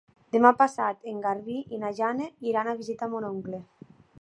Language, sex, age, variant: Catalan, female, 19-29, Nord-Occidental